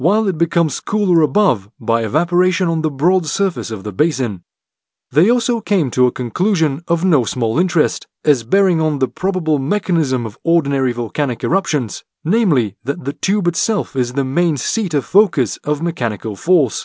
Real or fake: real